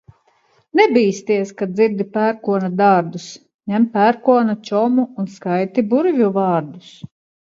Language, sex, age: Latvian, female, 50-59